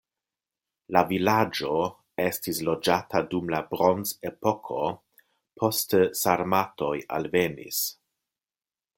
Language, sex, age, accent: Esperanto, male, 50-59, Internacia